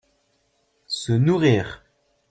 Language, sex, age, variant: French, male, 19-29, Français de métropole